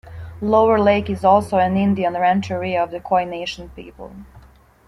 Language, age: English, 19-29